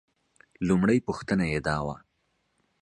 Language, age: Pashto, 19-29